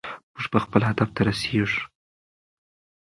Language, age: Pashto, 19-29